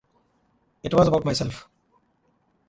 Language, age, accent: English, 60-69, India and South Asia (India, Pakistan, Sri Lanka)